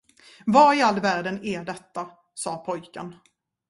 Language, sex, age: Swedish, female, 40-49